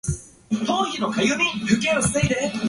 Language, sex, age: Japanese, female, 19-29